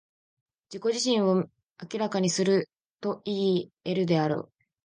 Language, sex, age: Japanese, female, under 19